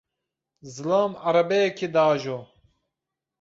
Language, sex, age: Kurdish, male, 30-39